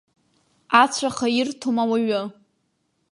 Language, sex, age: Abkhazian, female, under 19